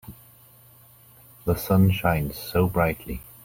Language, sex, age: English, male, 40-49